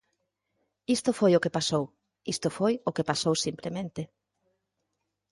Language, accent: Galician, Normativo (estándar)